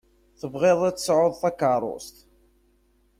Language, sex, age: Kabyle, male, 30-39